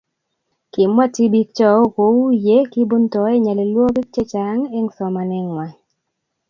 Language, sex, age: Kalenjin, female, 19-29